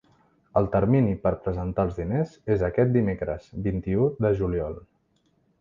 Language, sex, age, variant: Catalan, male, 19-29, Central